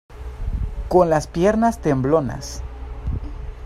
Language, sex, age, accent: Spanish, male, 19-29, América central